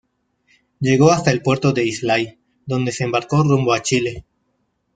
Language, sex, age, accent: Spanish, male, 19-29, México